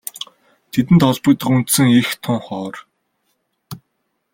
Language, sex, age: Mongolian, male, 19-29